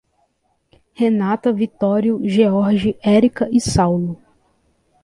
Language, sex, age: Portuguese, female, 19-29